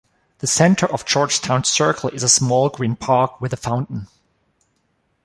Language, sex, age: English, male, 40-49